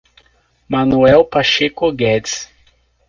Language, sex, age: Portuguese, male, 30-39